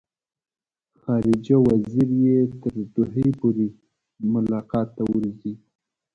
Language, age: Pashto, 30-39